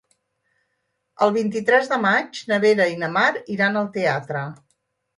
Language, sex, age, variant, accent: Catalan, female, 60-69, Central, central